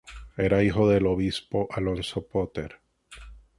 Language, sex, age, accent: Spanish, male, 19-29, Caribe: Cuba, Venezuela, Puerto Rico, República Dominicana, Panamá, Colombia caribeña, México caribeño, Costa del golfo de México